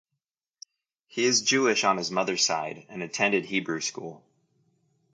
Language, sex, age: English, male, 30-39